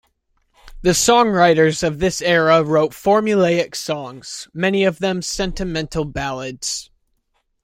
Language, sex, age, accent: English, male, 19-29, United States English